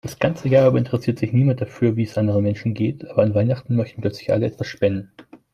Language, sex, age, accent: German, male, 19-29, Deutschland Deutsch